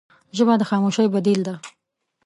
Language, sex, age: Pashto, female, 30-39